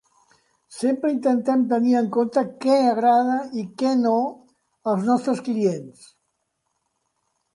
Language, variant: Catalan, Central